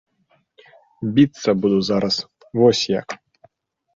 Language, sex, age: Belarusian, male, 19-29